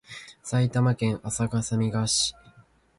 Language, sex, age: Japanese, male, 19-29